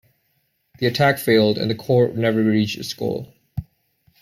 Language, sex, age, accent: English, male, 19-29, Canadian English